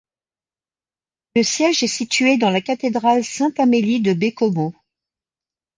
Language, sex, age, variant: French, female, 50-59, Français de métropole